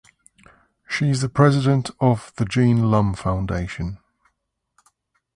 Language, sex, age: English, male, 50-59